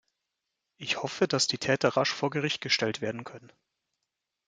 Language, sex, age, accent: German, male, 19-29, Deutschland Deutsch